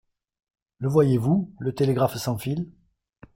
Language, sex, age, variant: French, male, 50-59, Français de métropole